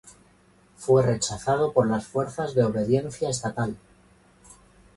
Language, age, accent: Spanish, 50-59, España: Centro-Sur peninsular (Madrid, Toledo, Castilla-La Mancha)